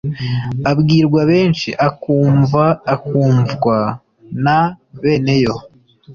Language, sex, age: Kinyarwanda, male, 19-29